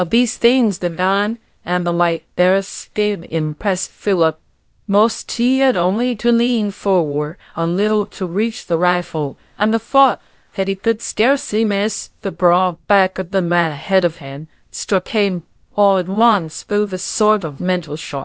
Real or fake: fake